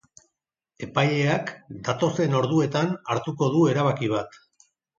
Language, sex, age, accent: Basque, male, 50-59, Mendebalekoa (Araba, Bizkaia, Gipuzkoako mendebaleko herri batzuk)